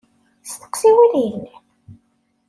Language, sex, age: Kabyle, female, 19-29